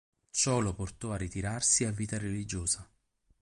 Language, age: Italian, 30-39